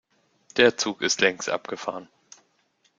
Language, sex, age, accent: German, male, 30-39, Deutschland Deutsch